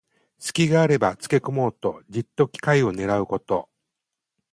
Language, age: Japanese, 60-69